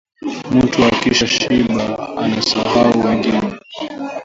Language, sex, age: Swahili, male, under 19